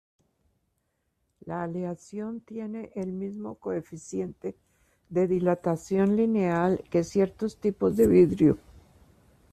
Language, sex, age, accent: Spanish, female, 70-79, Andino-Pacífico: Colombia, Perú, Ecuador, oeste de Bolivia y Venezuela andina